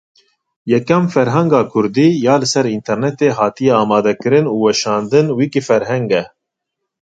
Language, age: Kurdish, 30-39